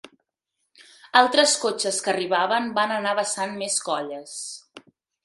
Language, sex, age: Catalan, female, 19-29